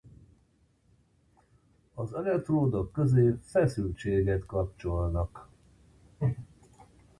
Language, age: Hungarian, 60-69